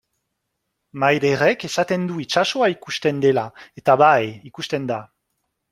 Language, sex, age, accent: Basque, male, 40-49, Nafar-lapurtarra edo Zuberotarra (Lapurdi, Nafarroa Beherea, Zuberoa)